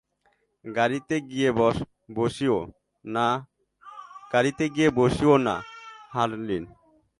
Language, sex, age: Bengali, male, 19-29